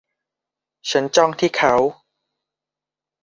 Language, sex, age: Thai, male, 19-29